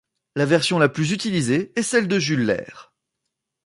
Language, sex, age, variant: French, male, 30-39, Français de métropole